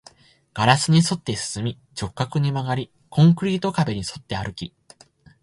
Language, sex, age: Japanese, male, 19-29